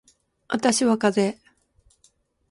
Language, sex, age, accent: Japanese, female, 50-59, 標準語